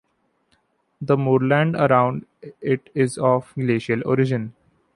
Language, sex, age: English, male, 19-29